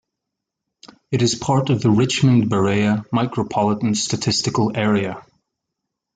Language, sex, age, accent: English, male, 40-49, Irish English